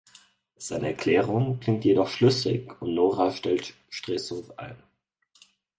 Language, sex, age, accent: German, male, 19-29, Deutschland Deutsch